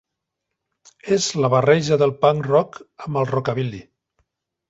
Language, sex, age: Catalan, male, 60-69